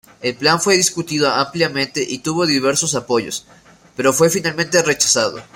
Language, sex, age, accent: Spanish, male, 19-29, Andino-Pacífico: Colombia, Perú, Ecuador, oeste de Bolivia y Venezuela andina